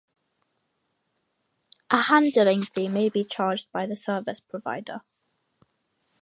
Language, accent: English, England English